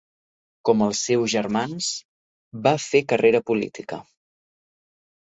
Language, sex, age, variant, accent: Catalan, male, 19-29, Central, central